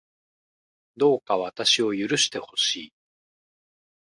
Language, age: Japanese, 30-39